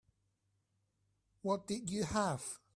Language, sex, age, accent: English, male, 30-39, Hong Kong English